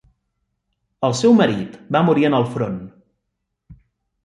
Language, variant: Catalan, Central